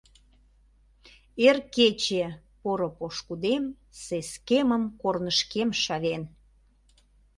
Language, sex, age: Mari, female, 40-49